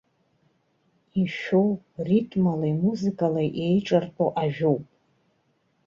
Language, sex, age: Abkhazian, female, 40-49